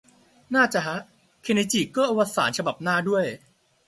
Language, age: Thai, under 19